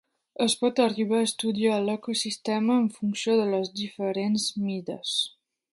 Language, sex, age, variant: Catalan, male, 19-29, Septentrional